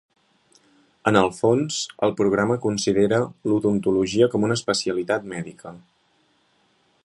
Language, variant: Catalan, Central